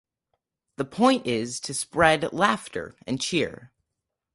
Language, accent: English, United States English